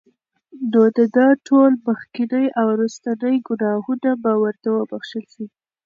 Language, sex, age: Pashto, female, 19-29